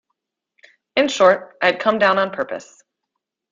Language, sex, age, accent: English, female, 30-39, United States English